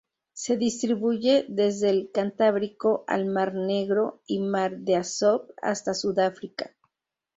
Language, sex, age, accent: Spanish, female, 50-59, México